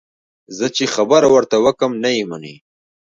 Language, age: Pashto, 19-29